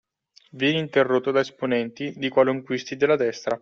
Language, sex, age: Italian, male, 19-29